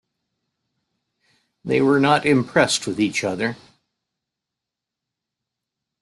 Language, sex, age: English, male, 70-79